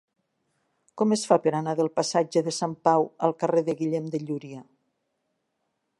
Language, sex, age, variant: Catalan, female, 60-69, Nord-Occidental